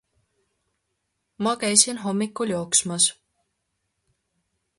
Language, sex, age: Estonian, female, 19-29